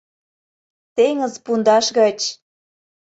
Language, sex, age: Mari, female, 19-29